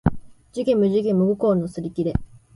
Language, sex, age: Japanese, female, 19-29